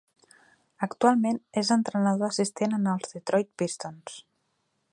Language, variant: Catalan, Central